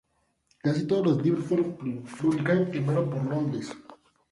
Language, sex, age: Spanish, male, 19-29